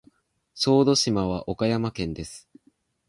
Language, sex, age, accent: Japanese, male, 19-29, 標準語